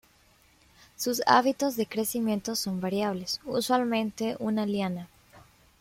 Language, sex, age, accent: Spanish, female, 19-29, América central